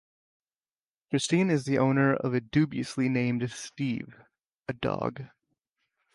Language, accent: English, United States English